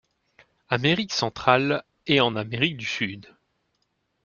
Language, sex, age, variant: French, male, 19-29, Français de métropole